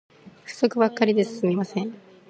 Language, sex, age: Japanese, female, under 19